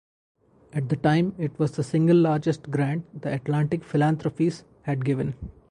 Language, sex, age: English, male, 40-49